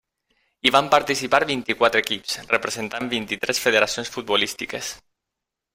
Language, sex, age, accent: Catalan, male, 40-49, valencià